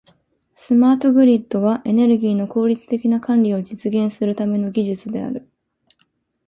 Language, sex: Japanese, female